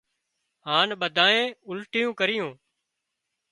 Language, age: Wadiyara Koli, 40-49